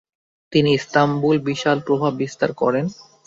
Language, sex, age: Bengali, male, 19-29